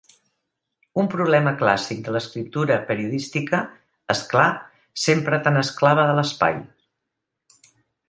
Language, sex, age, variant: Catalan, female, 60-69, Central